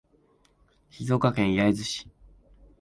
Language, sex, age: Japanese, male, 19-29